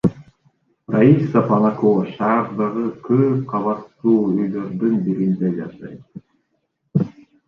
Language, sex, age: Kyrgyz, male, 19-29